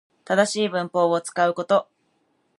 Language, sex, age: Japanese, female, 19-29